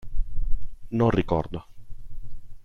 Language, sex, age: Italian, male, 19-29